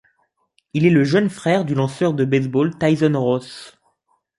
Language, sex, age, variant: French, male, under 19, Français de métropole